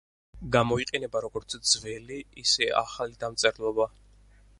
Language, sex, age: Georgian, male, 19-29